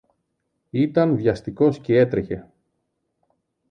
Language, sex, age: Greek, male, 40-49